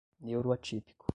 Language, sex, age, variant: Portuguese, male, 19-29, Portuguese (Brasil)